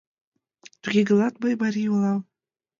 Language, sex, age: Mari, female, 19-29